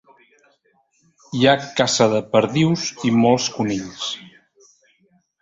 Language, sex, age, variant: Catalan, male, 50-59, Central